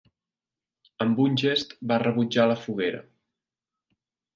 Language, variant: Catalan, Central